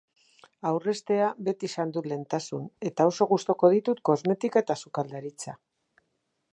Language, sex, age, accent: Basque, female, 60-69, Mendebalekoa (Araba, Bizkaia, Gipuzkoako mendebaleko herri batzuk)